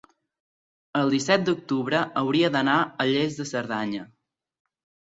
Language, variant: Catalan, Central